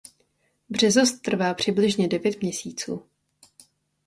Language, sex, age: Czech, female, 19-29